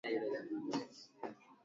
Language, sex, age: Swahili, male, 19-29